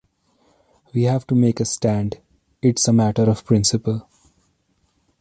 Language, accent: English, India and South Asia (India, Pakistan, Sri Lanka)